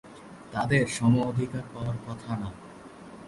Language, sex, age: Bengali, male, 19-29